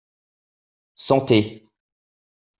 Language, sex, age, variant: French, male, 40-49, Français de métropole